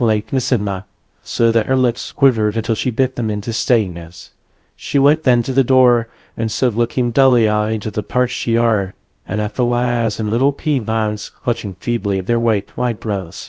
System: TTS, VITS